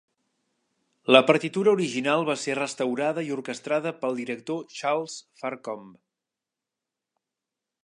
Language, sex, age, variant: Catalan, male, 40-49, Central